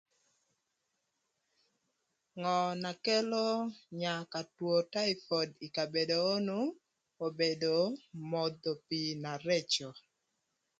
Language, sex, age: Thur, female, 30-39